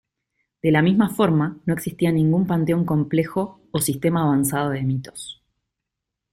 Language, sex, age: Spanish, female, 30-39